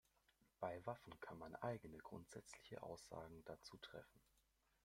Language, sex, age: German, male, under 19